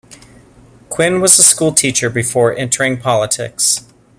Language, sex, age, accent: English, male, 40-49, United States English